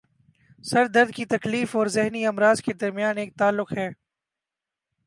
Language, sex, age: Urdu, male, 19-29